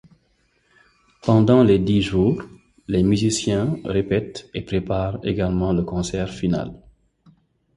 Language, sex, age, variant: French, male, 30-39, Français d'Afrique subsaharienne et des îles africaines